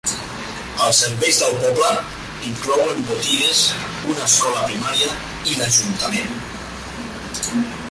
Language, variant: Catalan, Central